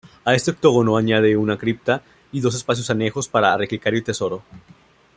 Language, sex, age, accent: Spanish, male, 19-29, México